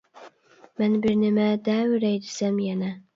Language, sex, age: Uyghur, female, 19-29